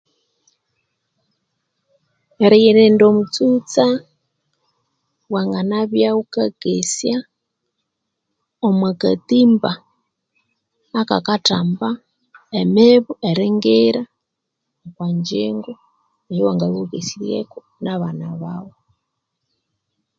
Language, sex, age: Konzo, female, 40-49